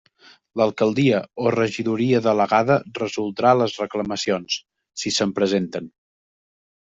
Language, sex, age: Catalan, male, 19-29